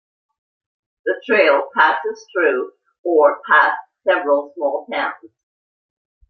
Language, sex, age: English, female, 50-59